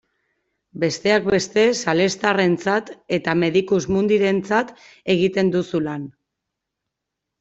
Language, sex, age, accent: Basque, female, 30-39, Erdialdekoa edo Nafarra (Gipuzkoa, Nafarroa)